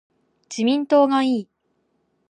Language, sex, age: Japanese, female, 19-29